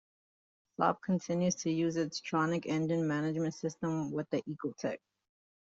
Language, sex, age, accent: English, female, 30-39, United States English